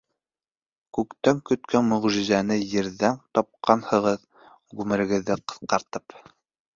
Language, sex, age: Bashkir, male, 19-29